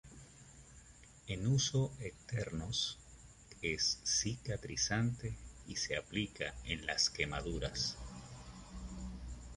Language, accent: Spanish, Caribe: Cuba, Venezuela, Puerto Rico, República Dominicana, Panamá, Colombia caribeña, México caribeño, Costa del golfo de México